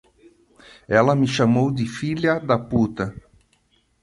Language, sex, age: Portuguese, male, 60-69